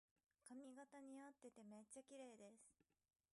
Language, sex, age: Japanese, female, 19-29